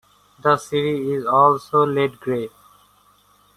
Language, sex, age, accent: English, male, 19-29, India and South Asia (India, Pakistan, Sri Lanka)